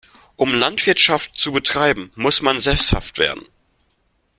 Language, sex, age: German, male, 19-29